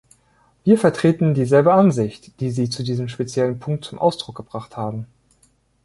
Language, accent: German, Deutschland Deutsch